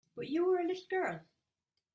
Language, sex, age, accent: English, female, 30-39, Irish English